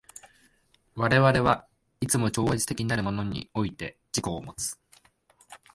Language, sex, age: Japanese, male, 19-29